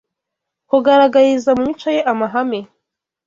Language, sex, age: Kinyarwanda, female, 19-29